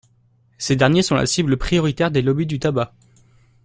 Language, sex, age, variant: French, male, under 19, Français de métropole